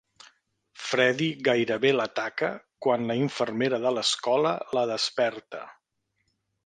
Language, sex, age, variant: Catalan, male, 50-59, Central